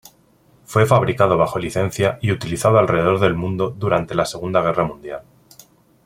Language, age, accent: Spanish, 19-29, España: Norte peninsular (Asturias, Castilla y León, Cantabria, País Vasco, Navarra, Aragón, La Rioja, Guadalajara, Cuenca)